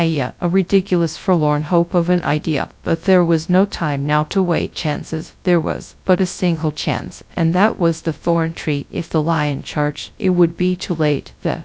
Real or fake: fake